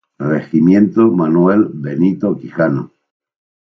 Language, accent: Spanish, España: Sur peninsular (Andalucia, Extremadura, Murcia)